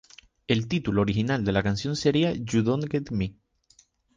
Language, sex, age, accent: Spanish, male, 19-29, España: Islas Canarias